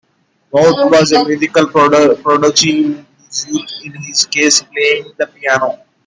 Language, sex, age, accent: English, male, under 19, India and South Asia (India, Pakistan, Sri Lanka)